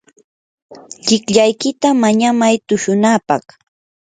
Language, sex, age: Yanahuanca Pasco Quechua, female, 19-29